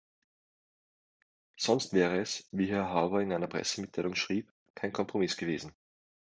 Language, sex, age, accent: German, male, 19-29, Österreichisches Deutsch